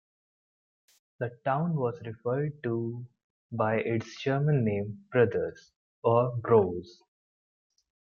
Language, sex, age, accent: English, male, 30-39, India and South Asia (India, Pakistan, Sri Lanka)